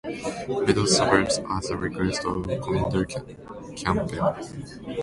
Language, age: English, 19-29